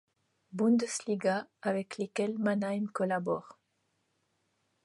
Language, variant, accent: French, Français d'Europe, Français de Suisse